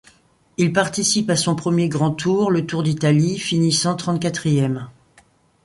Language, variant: French, Français de métropole